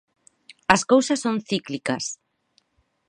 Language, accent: Galician, Normativo (estándar); Neofalante